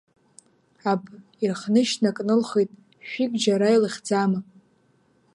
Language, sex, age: Abkhazian, female, 19-29